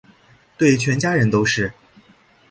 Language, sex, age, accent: Chinese, male, 19-29, 出生地：黑龙江省